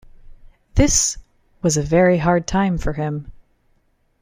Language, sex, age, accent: English, female, 30-39, United States English